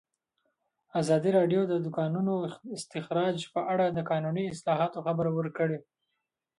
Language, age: Pashto, 19-29